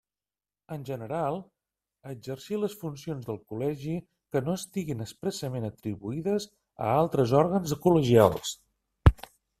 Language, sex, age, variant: Catalan, male, 50-59, Central